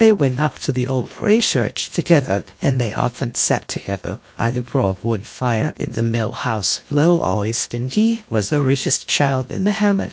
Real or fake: fake